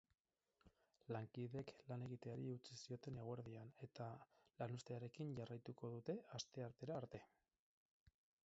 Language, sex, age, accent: Basque, male, 40-49, Erdialdekoa edo Nafarra (Gipuzkoa, Nafarroa)